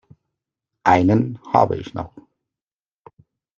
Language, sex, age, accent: German, male, 30-39, Österreichisches Deutsch